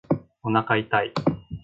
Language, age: Japanese, 19-29